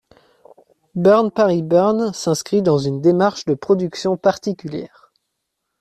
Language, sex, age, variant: French, male, under 19, Français de métropole